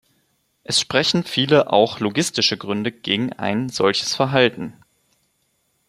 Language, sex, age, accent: German, male, 19-29, Deutschland Deutsch